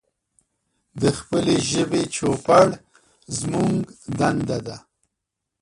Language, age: Pashto, 40-49